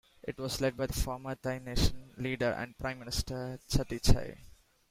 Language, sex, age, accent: English, male, 19-29, India and South Asia (India, Pakistan, Sri Lanka)